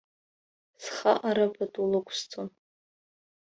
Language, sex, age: Abkhazian, female, under 19